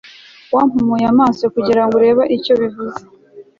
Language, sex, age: Kinyarwanda, female, 19-29